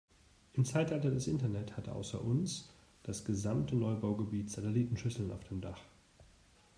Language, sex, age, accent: German, male, 30-39, Deutschland Deutsch